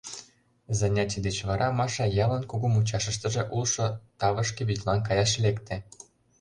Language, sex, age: Mari, male, 19-29